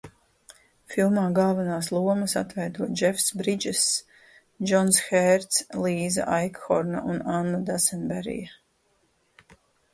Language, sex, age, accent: Latvian, female, 40-49, bez akcenta